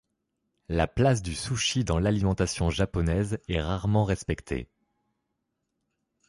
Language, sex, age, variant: French, male, 30-39, Français de métropole